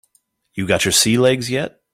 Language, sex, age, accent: English, male, 19-29, United States English